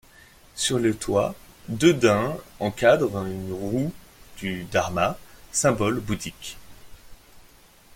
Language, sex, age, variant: French, male, 30-39, Français de métropole